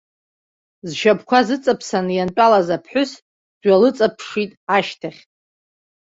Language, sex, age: Abkhazian, female, 30-39